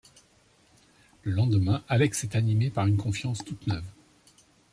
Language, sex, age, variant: French, male, 50-59, Français de métropole